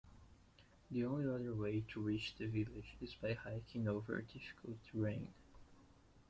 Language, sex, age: English, male, 19-29